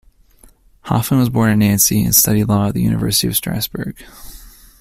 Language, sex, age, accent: English, male, 19-29, United States English